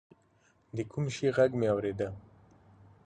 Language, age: Pashto, 30-39